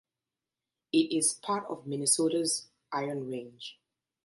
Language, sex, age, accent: English, female, 30-39, England English